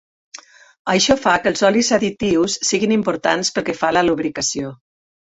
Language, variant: Catalan, Central